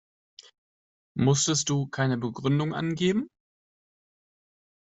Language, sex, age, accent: German, male, 19-29, Deutschland Deutsch